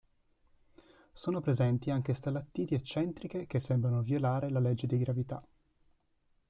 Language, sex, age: Italian, male, 19-29